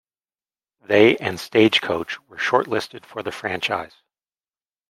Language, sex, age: English, male, 40-49